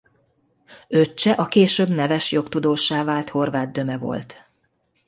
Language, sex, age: Hungarian, female, 50-59